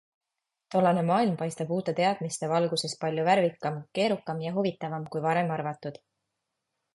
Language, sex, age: Estonian, female, 30-39